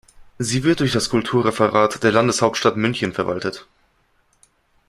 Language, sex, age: German, male, 19-29